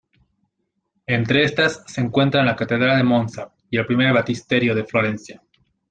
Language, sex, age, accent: Spanish, male, 19-29, Andino-Pacífico: Colombia, Perú, Ecuador, oeste de Bolivia y Venezuela andina